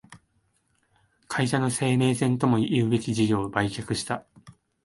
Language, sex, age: Japanese, male, 19-29